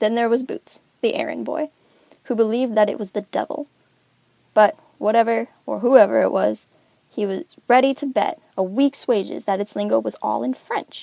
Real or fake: real